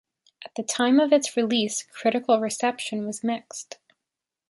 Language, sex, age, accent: English, female, 19-29, United States English